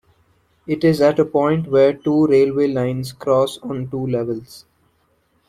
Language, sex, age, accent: English, male, 19-29, India and South Asia (India, Pakistan, Sri Lanka)